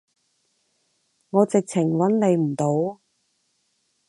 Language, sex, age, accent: Cantonese, female, 30-39, 广州音